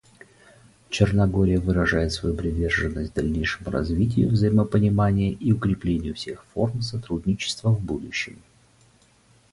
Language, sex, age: Russian, male, 40-49